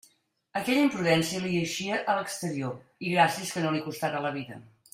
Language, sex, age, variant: Catalan, female, 50-59, Central